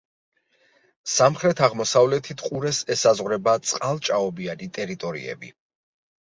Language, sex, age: Georgian, male, 40-49